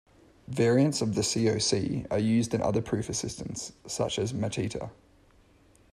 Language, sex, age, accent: English, male, 19-29, Australian English